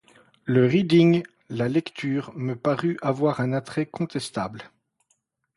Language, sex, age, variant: French, male, 40-49, Français de métropole